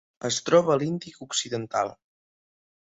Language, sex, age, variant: Catalan, male, under 19, Septentrional